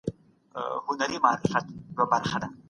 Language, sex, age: Pashto, female, 30-39